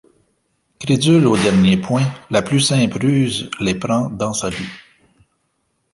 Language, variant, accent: French, Français d'Amérique du Nord, Français du Canada